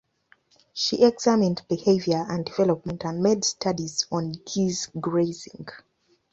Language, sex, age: English, female, 30-39